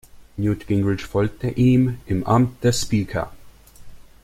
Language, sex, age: German, male, 19-29